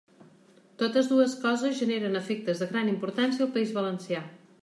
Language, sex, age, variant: Catalan, female, 40-49, Central